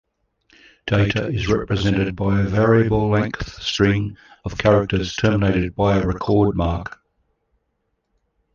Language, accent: English, Australian English